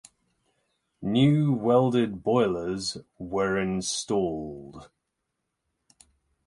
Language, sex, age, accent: English, male, 30-39, England English